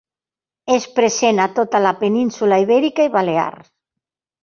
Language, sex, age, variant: Catalan, female, 70-79, Central